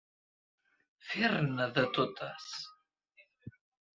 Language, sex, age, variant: Catalan, male, under 19, Central